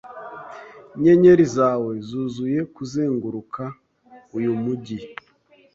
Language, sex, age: Kinyarwanda, male, 19-29